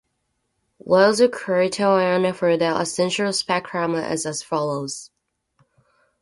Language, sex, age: English, female, 19-29